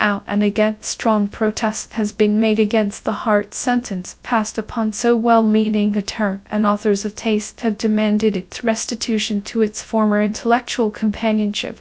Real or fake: fake